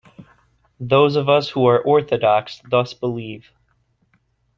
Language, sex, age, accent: English, male, 19-29, United States English